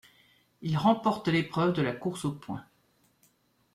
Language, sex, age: French, female, 60-69